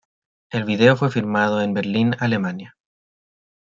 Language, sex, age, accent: Spanish, male, 19-29, Chileno: Chile, Cuyo